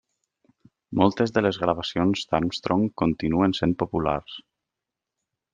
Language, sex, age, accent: Catalan, male, 30-39, valencià